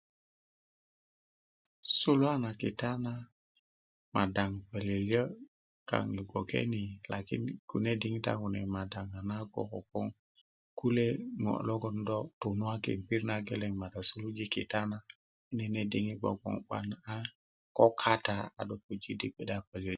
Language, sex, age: Kuku, male, 30-39